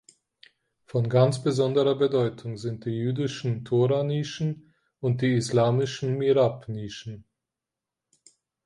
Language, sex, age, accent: German, male, 30-39, Deutschland Deutsch